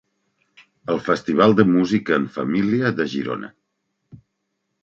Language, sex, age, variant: Catalan, male, 40-49, Central